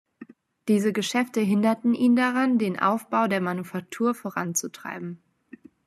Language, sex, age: German, female, 19-29